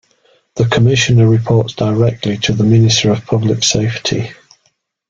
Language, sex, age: English, male, 60-69